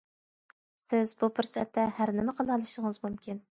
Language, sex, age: Uyghur, female, 30-39